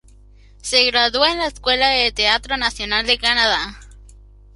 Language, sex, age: Spanish, male, under 19